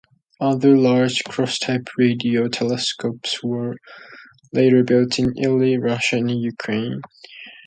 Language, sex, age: English, male, under 19